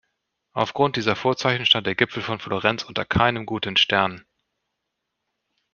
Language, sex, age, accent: German, male, 40-49, Deutschland Deutsch